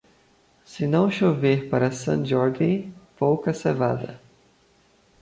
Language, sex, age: Portuguese, male, 30-39